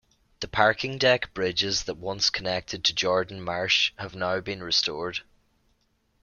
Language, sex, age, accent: English, male, 30-39, Irish English